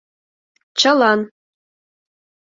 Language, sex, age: Mari, female, 30-39